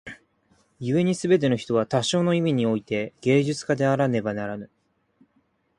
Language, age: Japanese, 19-29